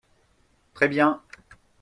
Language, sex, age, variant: French, male, 30-39, Français de métropole